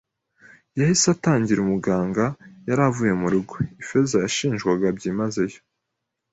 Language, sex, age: Kinyarwanda, male, 19-29